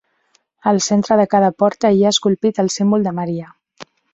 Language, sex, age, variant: Catalan, female, 30-39, Central